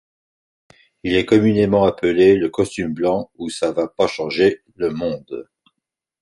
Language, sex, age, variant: French, male, 60-69, Français de métropole